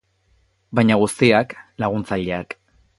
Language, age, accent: Basque, 19-29, Erdialdekoa edo Nafarra (Gipuzkoa, Nafarroa)